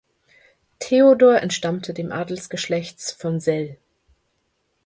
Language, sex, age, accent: German, female, 30-39, Deutschland Deutsch